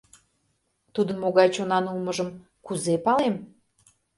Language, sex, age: Mari, female, 30-39